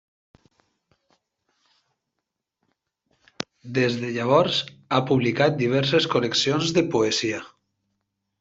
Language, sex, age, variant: Catalan, male, 30-39, Septentrional